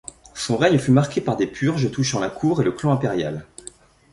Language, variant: French, Français de métropole